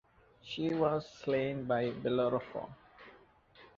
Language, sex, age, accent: English, male, 19-29, India and South Asia (India, Pakistan, Sri Lanka)